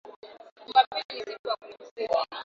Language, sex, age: Swahili, female, 19-29